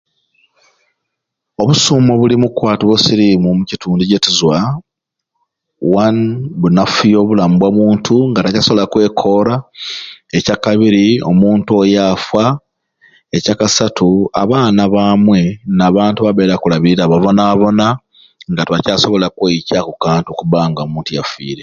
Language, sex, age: Ruuli, male, 30-39